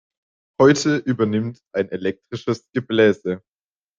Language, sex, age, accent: German, male, under 19, Deutschland Deutsch